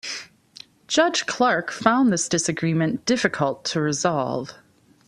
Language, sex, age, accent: English, female, 30-39, United States English